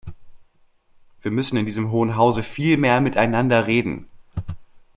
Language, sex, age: German, male, 19-29